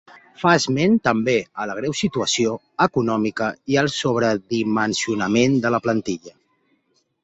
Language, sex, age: Catalan, male, 30-39